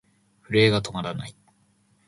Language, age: Japanese, 19-29